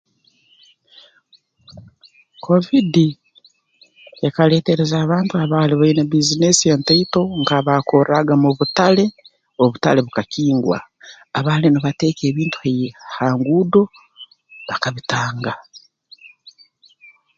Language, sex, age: Tooro, female, 40-49